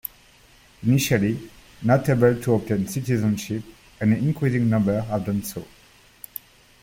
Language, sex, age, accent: English, male, 40-49, England English